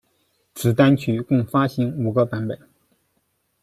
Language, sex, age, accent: Chinese, male, 19-29, 出生地：江苏省